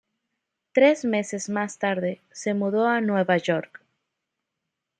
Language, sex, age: Spanish, female, 19-29